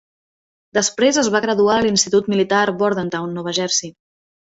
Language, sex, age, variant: Catalan, female, 30-39, Central